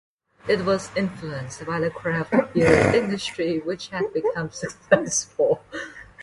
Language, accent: English, Malaysian English